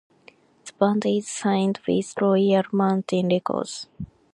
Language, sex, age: English, female, 19-29